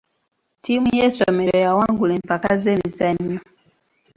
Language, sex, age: Ganda, female, 19-29